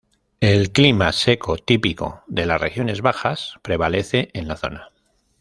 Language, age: Spanish, 30-39